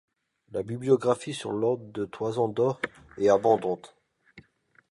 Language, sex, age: French, male, 30-39